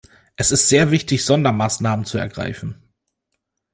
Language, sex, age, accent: German, male, 30-39, Deutschland Deutsch